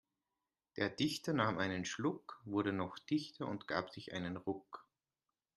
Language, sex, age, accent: German, male, 30-39, Österreichisches Deutsch